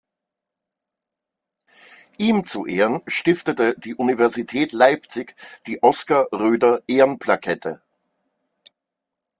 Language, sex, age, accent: German, male, 40-49, Österreichisches Deutsch